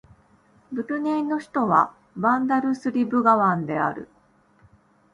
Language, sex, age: Japanese, female, 40-49